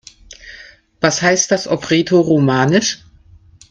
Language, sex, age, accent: German, female, 50-59, Deutschland Deutsch